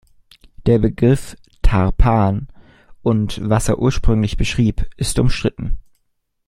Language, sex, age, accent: German, male, 19-29, Deutschland Deutsch